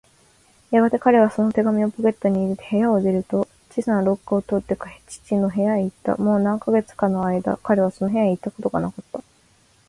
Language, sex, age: Japanese, female, 19-29